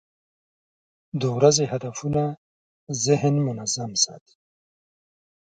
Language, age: Pashto, 60-69